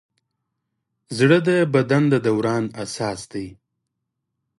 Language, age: Pashto, 30-39